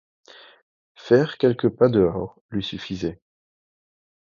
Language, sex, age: French, male, 19-29